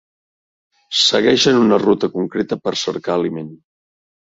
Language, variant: Catalan, Central